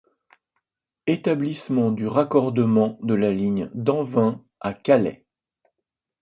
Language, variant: French, Français de métropole